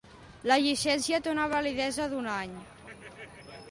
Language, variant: Catalan, Central